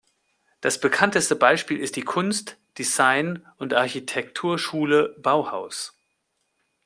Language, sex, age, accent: German, male, 50-59, Deutschland Deutsch